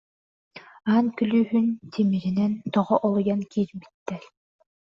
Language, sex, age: Yakut, female, under 19